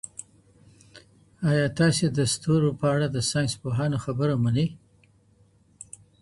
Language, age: Pashto, 60-69